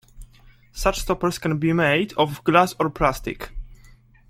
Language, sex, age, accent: English, male, 19-29, United States English